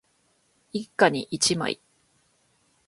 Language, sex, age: Japanese, female, 19-29